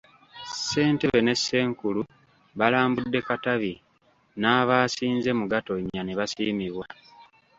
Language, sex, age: Ganda, male, 19-29